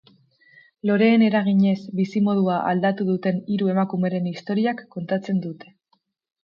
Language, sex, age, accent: Basque, female, 19-29, Mendebalekoa (Araba, Bizkaia, Gipuzkoako mendebaleko herri batzuk)